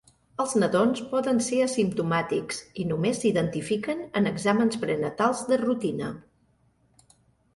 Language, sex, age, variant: Catalan, female, 50-59, Central